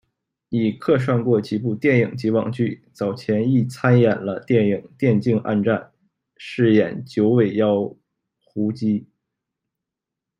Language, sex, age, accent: Chinese, male, 19-29, 出生地：吉林省